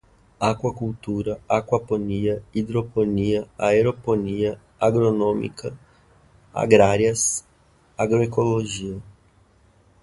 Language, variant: Portuguese, Portuguese (Brasil)